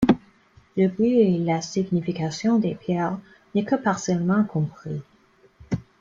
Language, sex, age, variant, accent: French, female, 19-29, Français d'Amérique du Nord, Français du Canada